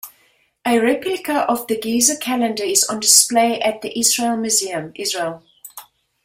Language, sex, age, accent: English, female, 60-69, Southern African (South Africa, Zimbabwe, Namibia)